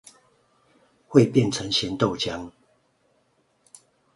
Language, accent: Chinese, 出生地：宜蘭縣